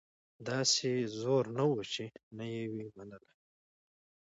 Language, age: Pashto, 19-29